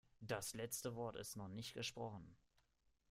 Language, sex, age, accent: German, male, 19-29, Deutschland Deutsch